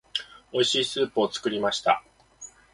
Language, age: Japanese, 19-29